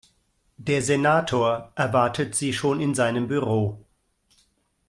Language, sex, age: German, male, 50-59